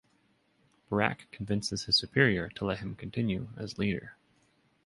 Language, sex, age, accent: English, male, 30-39, United States English